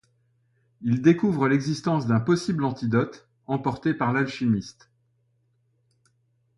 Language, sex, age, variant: French, male, 60-69, Français de métropole